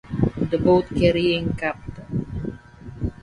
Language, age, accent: English, 19-29, Filipino